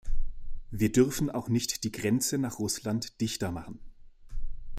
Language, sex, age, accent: German, male, 19-29, Deutschland Deutsch